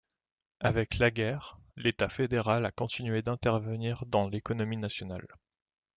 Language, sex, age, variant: French, male, 19-29, Français de métropole